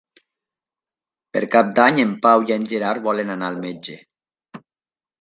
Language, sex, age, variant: Catalan, male, 40-49, Nord-Occidental